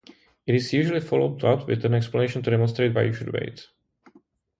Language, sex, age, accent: English, male, 30-39, Czech